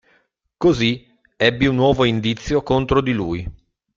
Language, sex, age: Italian, male, 50-59